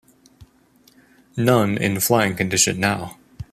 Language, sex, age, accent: English, male, 30-39, United States English